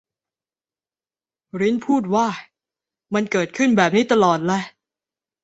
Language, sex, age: Thai, female, under 19